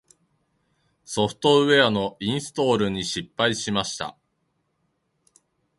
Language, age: Japanese, 30-39